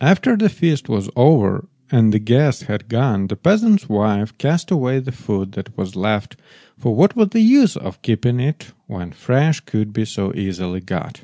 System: none